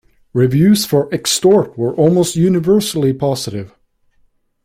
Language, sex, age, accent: English, male, 19-29, United States English